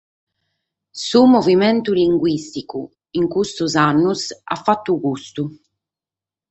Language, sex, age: Sardinian, female, 30-39